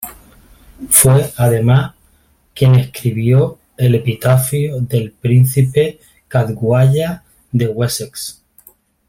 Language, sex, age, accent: Spanish, male, 30-39, España: Sur peninsular (Andalucia, Extremadura, Murcia)